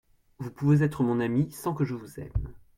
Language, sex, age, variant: French, male, 19-29, Français de métropole